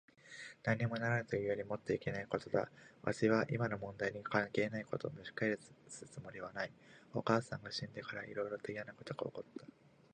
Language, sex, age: Japanese, male, 19-29